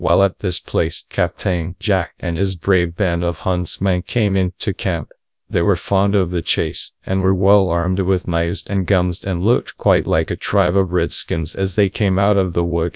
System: TTS, GradTTS